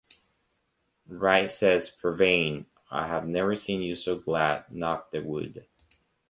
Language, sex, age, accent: English, male, 30-39, United States English